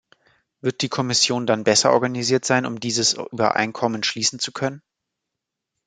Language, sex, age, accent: German, male, 19-29, Deutschland Deutsch